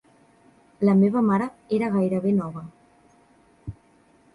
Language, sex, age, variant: Catalan, female, 19-29, Central